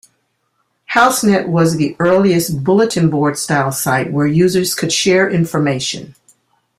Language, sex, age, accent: English, female, 60-69, United States English